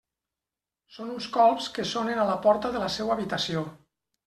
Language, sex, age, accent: Catalan, male, 50-59, valencià